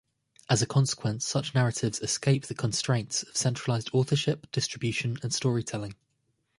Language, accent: English, England English